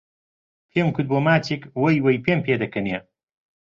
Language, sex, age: Central Kurdish, male, 50-59